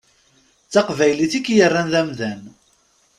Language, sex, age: Kabyle, male, 30-39